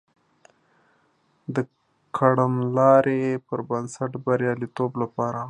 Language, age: Pashto, 30-39